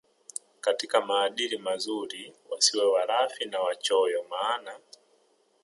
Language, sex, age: Swahili, male, 30-39